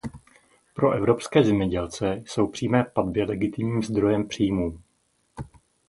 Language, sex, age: Czech, male, 50-59